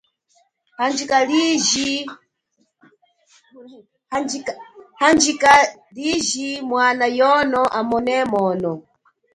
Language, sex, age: Chokwe, female, 30-39